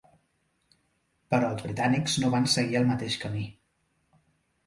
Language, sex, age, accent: Catalan, male, 30-39, central; nord-occidental; septentrional